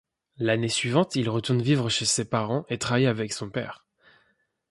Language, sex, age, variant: French, male, 30-39, Français de métropole